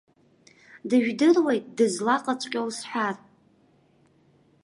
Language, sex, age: Abkhazian, female, under 19